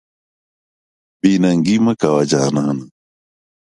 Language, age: Pashto, 19-29